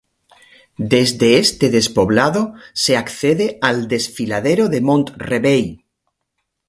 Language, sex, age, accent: Spanish, male, 50-59, España: Sur peninsular (Andalucia, Extremadura, Murcia)